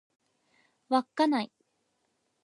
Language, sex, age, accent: Japanese, female, under 19, 標準語